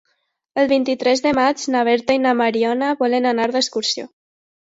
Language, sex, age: Catalan, female, under 19